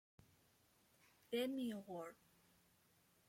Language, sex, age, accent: Spanish, female, 19-29, Andino-Pacífico: Colombia, Perú, Ecuador, oeste de Bolivia y Venezuela andina